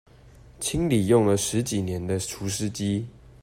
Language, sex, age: Chinese, male, 19-29